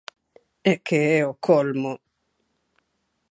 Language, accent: Galician, Normativo (estándar)